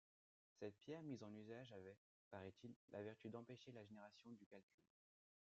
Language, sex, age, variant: French, male, under 19, Français de métropole